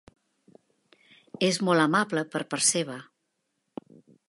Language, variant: Catalan, Central